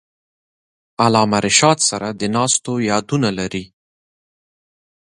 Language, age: Pashto, 30-39